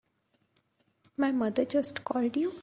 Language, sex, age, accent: English, female, 19-29, India and South Asia (India, Pakistan, Sri Lanka)